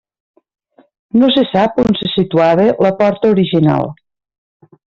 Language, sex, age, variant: Catalan, female, 50-59, Septentrional